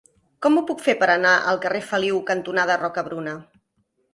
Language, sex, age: Catalan, female, 40-49